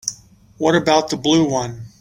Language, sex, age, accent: English, male, 50-59, United States English